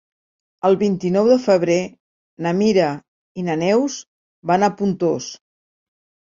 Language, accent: Catalan, Barceloní